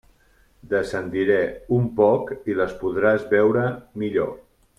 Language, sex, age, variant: Catalan, male, 40-49, Central